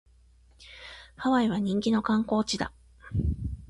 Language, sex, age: Japanese, female, 40-49